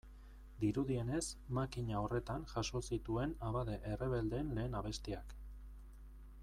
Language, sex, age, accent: Basque, male, 40-49, Erdialdekoa edo Nafarra (Gipuzkoa, Nafarroa)